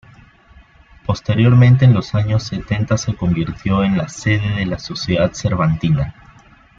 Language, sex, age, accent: Spanish, male, 19-29, Andino-Pacífico: Colombia, Perú, Ecuador, oeste de Bolivia y Venezuela andina